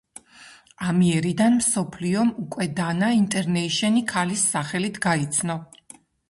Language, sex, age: Georgian, female, 50-59